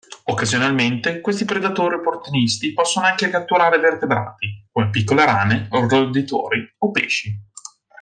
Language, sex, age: Italian, male, 19-29